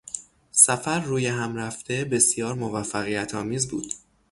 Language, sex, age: Persian, male, 19-29